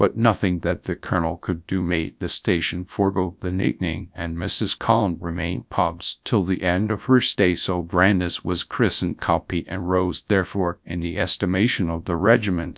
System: TTS, GradTTS